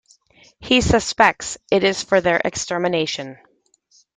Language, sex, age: English, female, 40-49